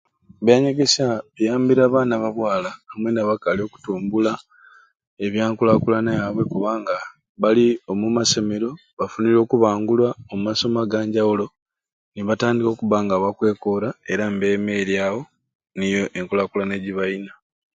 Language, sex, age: Ruuli, male, 30-39